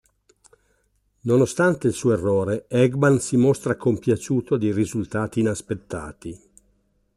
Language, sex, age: Italian, male, 60-69